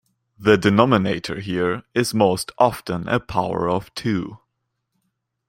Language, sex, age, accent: English, male, 19-29, United States English